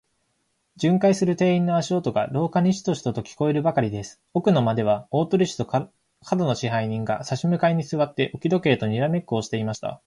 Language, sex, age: Japanese, male, 19-29